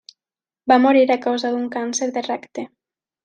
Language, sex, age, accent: Catalan, female, 19-29, valencià